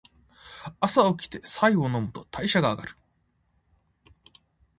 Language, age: Japanese, 19-29